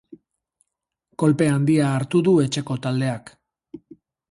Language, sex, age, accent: Basque, male, 30-39, Mendebalekoa (Araba, Bizkaia, Gipuzkoako mendebaleko herri batzuk)